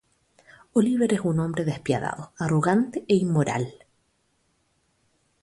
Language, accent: Spanish, Chileno: Chile, Cuyo